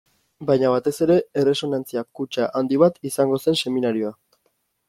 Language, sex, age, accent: Basque, male, 19-29, Erdialdekoa edo Nafarra (Gipuzkoa, Nafarroa)